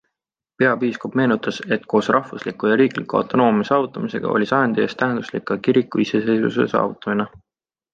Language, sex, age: Estonian, male, 19-29